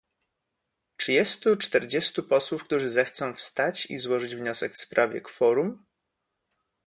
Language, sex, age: Polish, male, 30-39